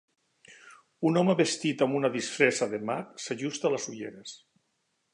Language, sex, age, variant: Catalan, male, 60-69, Central